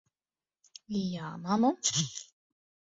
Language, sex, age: Latvian, female, 40-49